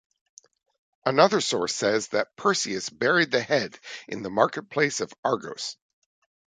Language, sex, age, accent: English, male, 50-59, United States English